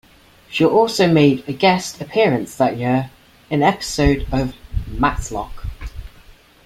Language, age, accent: English, under 19, England English